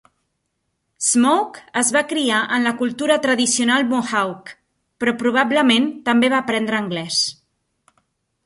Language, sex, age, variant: Catalan, female, 30-39, Central